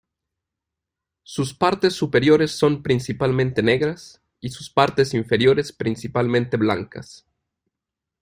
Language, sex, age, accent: Spanish, male, 19-29, México